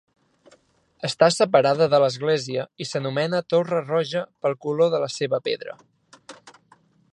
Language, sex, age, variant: Catalan, male, 19-29, Central